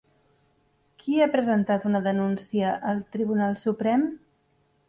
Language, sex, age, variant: Catalan, female, 40-49, Central